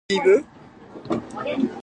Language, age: Japanese, 19-29